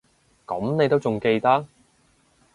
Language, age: Cantonese, 19-29